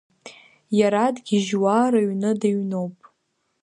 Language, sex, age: Abkhazian, female, under 19